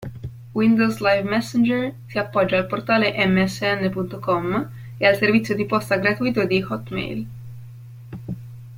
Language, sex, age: Italian, female, 19-29